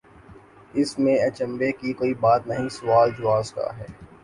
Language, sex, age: Urdu, male, 19-29